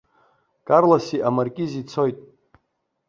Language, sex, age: Abkhazian, male, 40-49